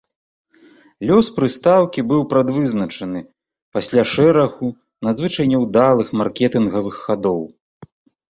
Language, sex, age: Belarusian, male, 40-49